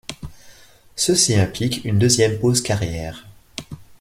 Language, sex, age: French, male, 40-49